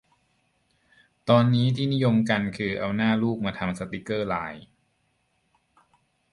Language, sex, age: Thai, male, 40-49